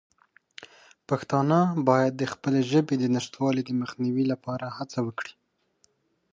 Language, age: Pashto, 19-29